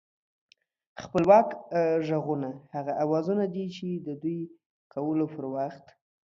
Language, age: Pashto, 19-29